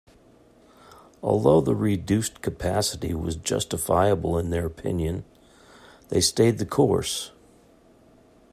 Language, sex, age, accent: English, male, 60-69, United States English